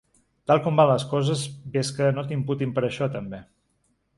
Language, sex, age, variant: Catalan, male, 50-59, Septentrional